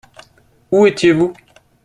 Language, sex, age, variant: French, male, 30-39, Français de métropole